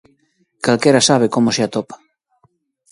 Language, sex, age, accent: Galician, male, 30-39, Oriental (común en zona oriental)